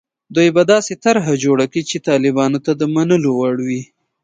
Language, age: Pashto, 30-39